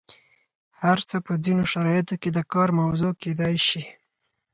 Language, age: Pashto, 19-29